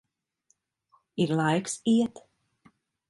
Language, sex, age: Latvian, female, 50-59